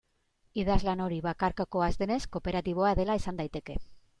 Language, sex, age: Basque, female, 40-49